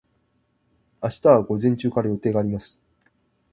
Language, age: Japanese, 19-29